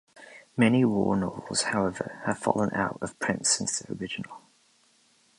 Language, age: English, 19-29